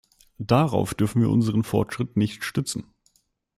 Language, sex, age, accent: German, male, 19-29, Deutschland Deutsch